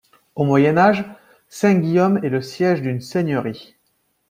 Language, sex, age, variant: French, male, 30-39, Français de métropole